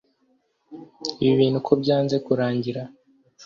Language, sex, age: Kinyarwanda, male, 19-29